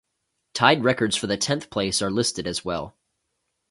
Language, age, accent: English, 19-29, United States English